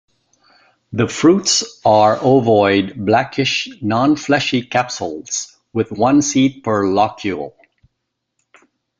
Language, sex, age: English, male, 60-69